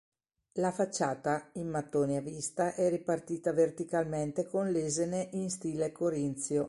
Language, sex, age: Italian, female, 60-69